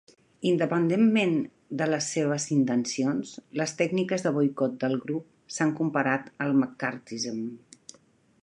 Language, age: Catalan, 50-59